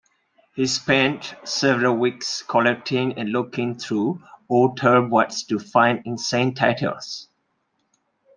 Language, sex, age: English, male, 40-49